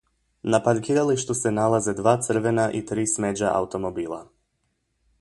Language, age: Croatian, 19-29